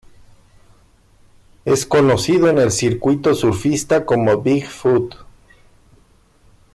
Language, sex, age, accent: Spanish, male, 40-49, México